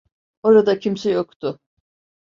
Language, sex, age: Turkish, female, 70-79